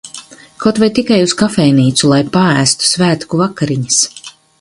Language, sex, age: Latvian, female, 50-59